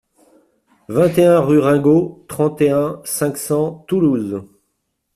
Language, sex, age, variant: French, male, 50-59, Français de métropole